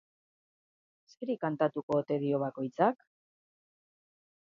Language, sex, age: Basque, female, 40-49